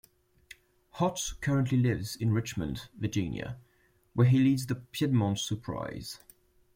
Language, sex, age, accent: English, male, 19-29, England English